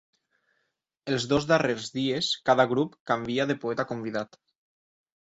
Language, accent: Catalan, valencià